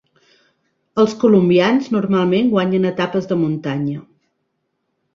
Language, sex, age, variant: Catalan, female, 30-39, Central